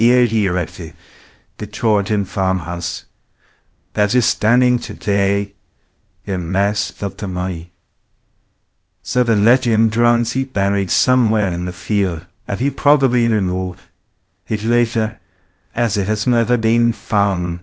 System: TTS, VITS